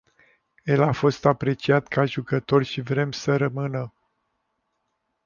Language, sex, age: Romanian, male, 50-59